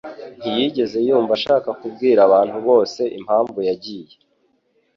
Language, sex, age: Kinyarwanda, male, 19-29